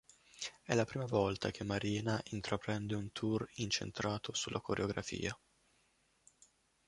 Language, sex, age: Italian, male, 19-29